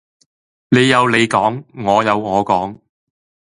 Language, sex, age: Cantonese, male, 30-39